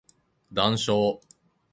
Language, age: Japanese, 30-39